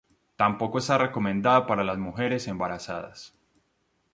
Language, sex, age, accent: Spanish, male, 19-29, Andino-Pacífico: Colombia, Perú, Ecuador, oeste de Bolivia y Venezuela andina